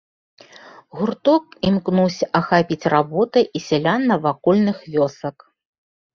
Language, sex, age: Belarusian, female, 50-59